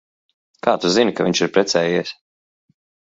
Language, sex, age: Latvian, male, 30-39